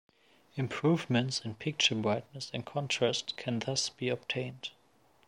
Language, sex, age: English, male, 19-29